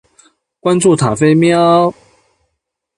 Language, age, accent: Chinese, 19-29, 出生地：江西省